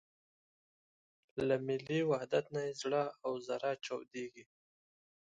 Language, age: Pashto, 30-39